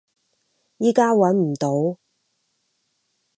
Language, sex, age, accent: Cantonese, female, 30-39, 广州音